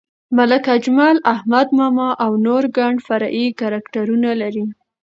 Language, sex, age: Pashto, female, under 19